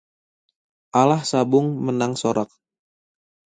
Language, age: Indonesian, 19-29